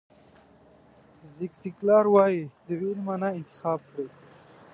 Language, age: Pashto, 19-29